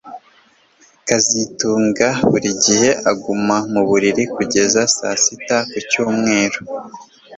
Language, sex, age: Kinyarwanda, male, 19-29